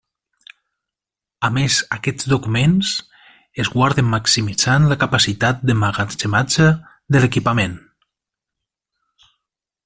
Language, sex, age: Catalan, male, 40-49